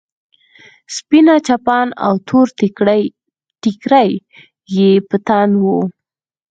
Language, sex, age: Pashto, female, 19-29